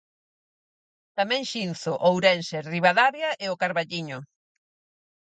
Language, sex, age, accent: Galician, female, 40-49, Atlántico (seseo e gheada)